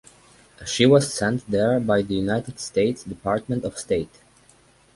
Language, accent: English, United States English